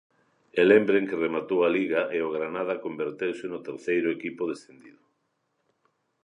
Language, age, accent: Galician, 60-69, Normativo (estándar)